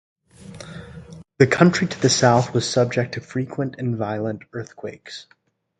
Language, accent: English, United States English